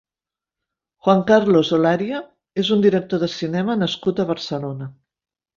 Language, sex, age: Catalan, female, 50-59